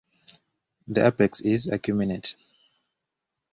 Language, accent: English, United States English